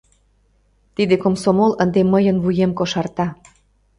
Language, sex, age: Mari, female, 40-49